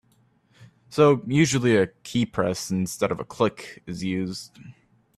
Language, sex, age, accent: English, male, under 19, United States English